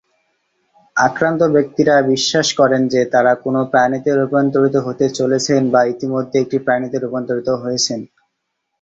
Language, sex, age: Bengali, male, 19-29